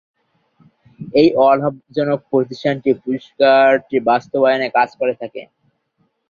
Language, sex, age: Bengali, male, 19-29